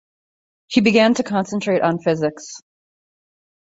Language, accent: English, United States English